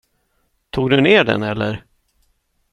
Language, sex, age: Swedish, male, 50-59